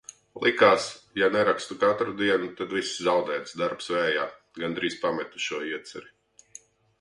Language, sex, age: Latvian, male, 40-49